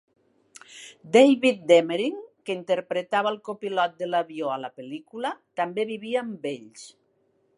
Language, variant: Catalan, Nord-Occidental